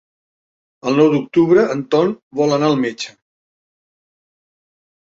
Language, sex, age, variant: Catalan, male, 60-69, Central